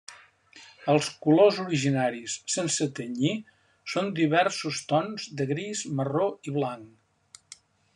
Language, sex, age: Catalan, male, 70-79